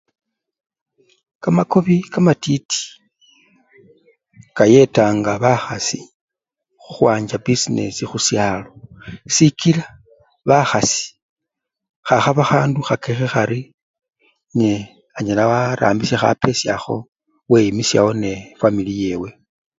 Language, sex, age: Luyia, male, 40-49